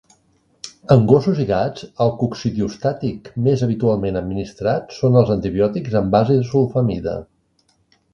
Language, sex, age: Catalan, male, 60-69